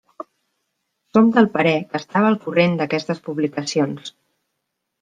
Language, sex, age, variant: Catalan, female, 40-49, Central